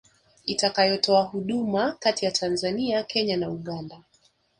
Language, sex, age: Swahili, female, 19-29